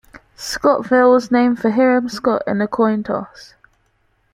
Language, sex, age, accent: English, female, 19-29, England English